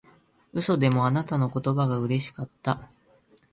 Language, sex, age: Japanese, male, 19-29